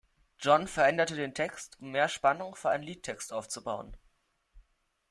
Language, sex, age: German, male, under 19